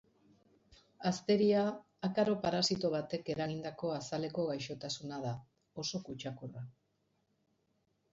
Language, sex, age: Basque, female, 50-59